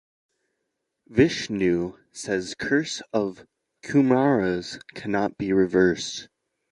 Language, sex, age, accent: English, male, under 19, United States English